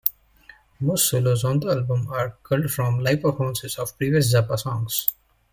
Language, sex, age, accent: English, male, 30-39, England English